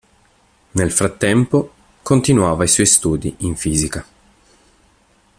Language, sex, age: Italian, male, 19-29